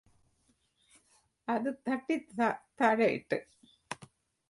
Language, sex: Malayalam, female